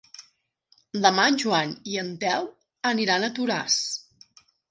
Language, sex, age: Catalan, female, 40-49